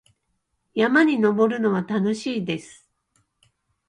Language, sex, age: Japanese, female, 60-69